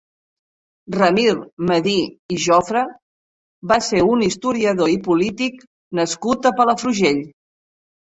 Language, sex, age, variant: Catalan, female, 60-69, Central